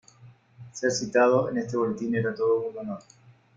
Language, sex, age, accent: Spanish, male, 40-49, España: Norte peninsular (Asturias, Castilla y León, Cantabria, País Vasco, Navarra, Aragón, La Rioja, Guadalajara, Cuenca)